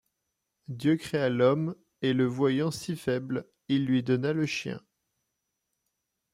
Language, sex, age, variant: French, male, 30-39, Français de métropole